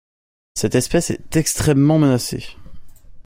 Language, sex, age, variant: French, male, under 19, Français de métropole